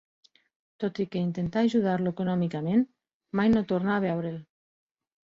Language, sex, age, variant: Catalan, female, 50-59, Septentrional